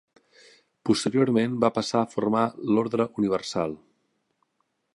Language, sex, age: Catalan, male, 30-39